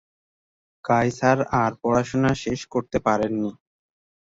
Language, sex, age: Bengali, male, 19-29